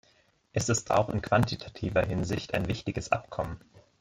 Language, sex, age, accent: German, male, 19-29, Deutschland Deutsch